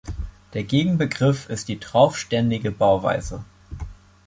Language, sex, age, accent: German, male, 19-29, Deutschland Deutsch